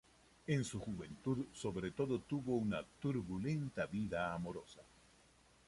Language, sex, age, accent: Spanish, male, 60-69, Caribe: Cuba, Venezuela, Puerto Rico, República Dominicana, Panamá, Colombia caribeña, México caribeño, Costa del golfo de México